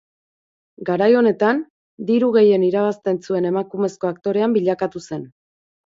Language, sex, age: Basque, female, 40-49